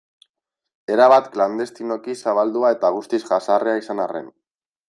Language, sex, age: Basque, male, 19-29